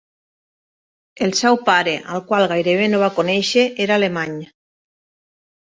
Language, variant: Catalan, Nord-Occidental